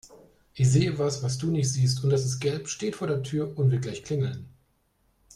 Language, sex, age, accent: German, male, 30-39, Deutschland Deutsch